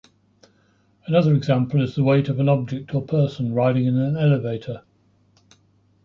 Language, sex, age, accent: English, male, 60-69, England English